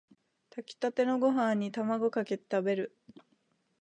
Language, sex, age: Japanese, female, 19-29